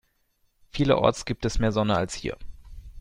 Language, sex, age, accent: German, male, 19-29, Deutschland Deutsch